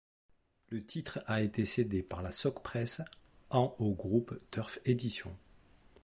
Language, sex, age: French, male, 40-49